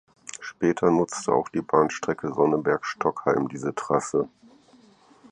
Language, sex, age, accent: German, male, 50-59, Deutschland Deutsch